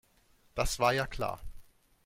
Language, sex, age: German, male, 30-39